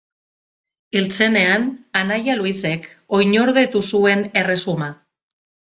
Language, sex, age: Basque, female, 40-49